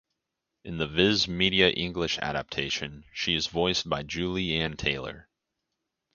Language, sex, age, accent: English, male, 19-29, United States English